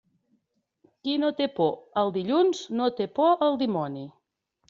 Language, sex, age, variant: Catalan, female, 40-49, Central